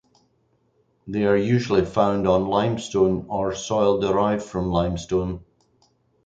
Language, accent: English, Scottish English